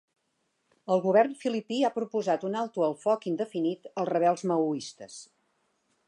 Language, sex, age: Catalan, female, 60-69